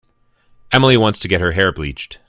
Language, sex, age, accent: English, male, 40-49, United States English